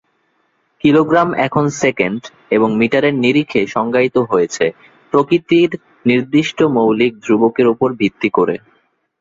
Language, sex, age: Bengali, male, 19-29